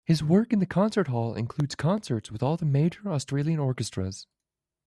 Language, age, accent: English, 19-29, United States English